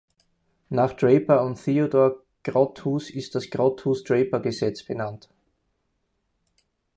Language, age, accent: German, 30-39, Österreichisches Deutsch